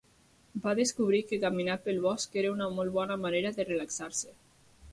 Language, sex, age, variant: Catalan, female, 19-29, Nord-Occidental